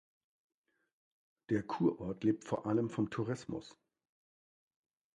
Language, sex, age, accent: German, male, 50-59, Deutschland Deutsch